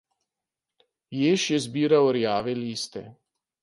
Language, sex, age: Slovenian, male, 60-69